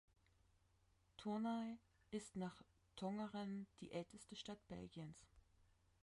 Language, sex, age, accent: German, female, 30-39, Deutschland Deutsch